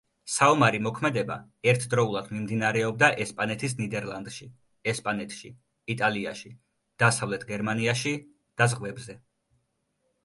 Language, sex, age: Georgian, male, 19-29